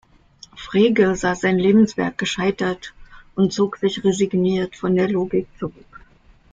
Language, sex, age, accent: German, female, 50-59, Deutschland Deutsch